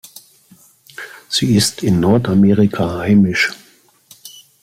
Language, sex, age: German, male, 60-69